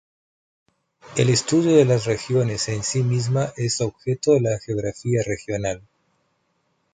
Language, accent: Spanish, Rioplatense: Argentina, Uruguay, este de Bolivia, Paraguay